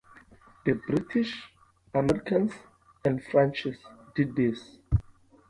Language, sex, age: English, male, 19-29